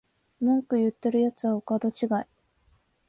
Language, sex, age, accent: Japanese, female, 19-29, 関東